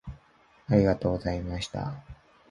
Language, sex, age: Japanese, male, 19-29